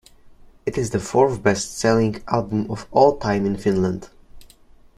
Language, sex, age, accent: English, male, under 19, United States English